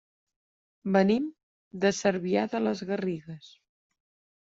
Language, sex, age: Catalan, female, 30-39